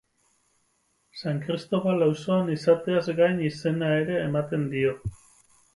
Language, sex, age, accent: Basque, male, 30-39, Mendebalekoa (Araba, Bizkaia, Gipuzkoako mendebaleko herri batzuk)